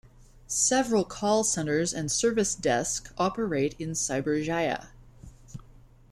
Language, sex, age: English, female, 19-29